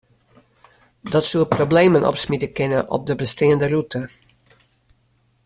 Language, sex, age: Western Frisian, female, 60-69